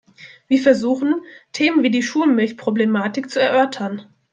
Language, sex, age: German, female, 19-29